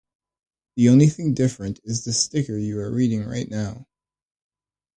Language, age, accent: English, under 19, United States English